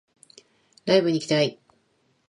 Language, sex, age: Japanese, female, 50-59